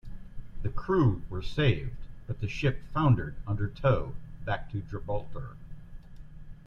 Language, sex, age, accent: English, male, 50-59, United States English